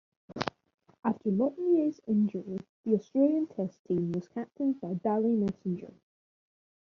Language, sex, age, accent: English, male, under 19, Scottish English